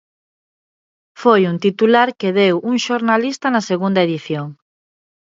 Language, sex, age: Galician, female, 30-39